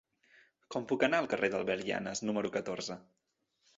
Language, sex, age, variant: Catalan, male, 30-39, Central